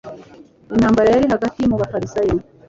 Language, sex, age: Kinyarwanda, female, 40-49